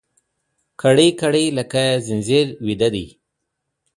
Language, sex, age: Pashto, female, 30-39